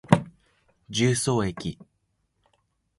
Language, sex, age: Japanese, male, 19-29